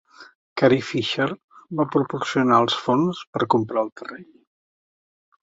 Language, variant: Catalan, Central